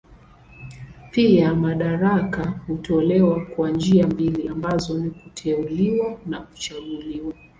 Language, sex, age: Swahili, female, 30-39